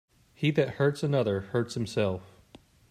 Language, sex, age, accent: English, male, 30-39, United States English